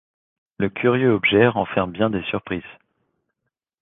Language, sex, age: French, male, 30-39